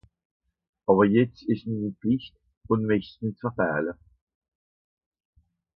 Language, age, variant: Swiss German, 60-69, Nordniederàlemmànisch (Rishoffe, Zàwere, Bùsswìller, Hawenau, Brüemt, Stroossbùri, Molse, Dàmbàch, Schlettstàtt, Pfàlzbùri usw.)